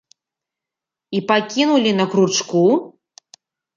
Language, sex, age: Belarusian, female, 40-49